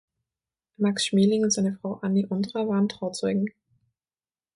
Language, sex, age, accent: German, female, 19-29, Österreichisches Deutsch